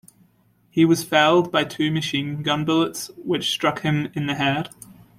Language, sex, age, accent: English, male, 19-29, Irish English